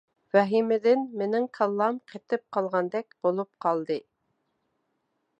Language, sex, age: Uyghur, female, 50-59